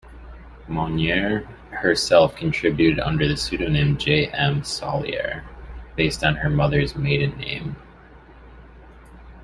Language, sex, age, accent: English, male, 30-39, United States English